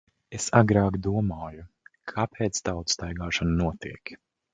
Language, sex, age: Latvian, male, 40-49